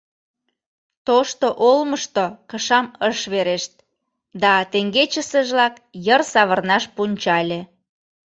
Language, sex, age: Mari, female, 30-39